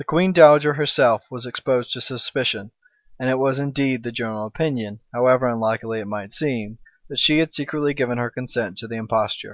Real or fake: real